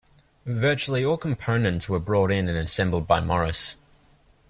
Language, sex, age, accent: English, male, 19-29, Australian English